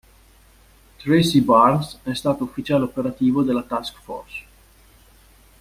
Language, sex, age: Italian, male, 40-49